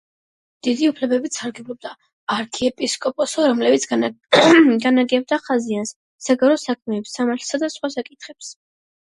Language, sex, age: Georgian, female, under 19